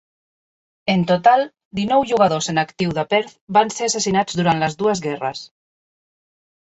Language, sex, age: Catalan, female, 40-49